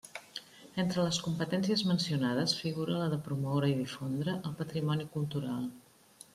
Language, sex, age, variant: Catalan, female, 50-59, Central